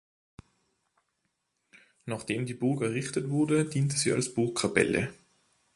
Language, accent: German, Österreichisches Deutsch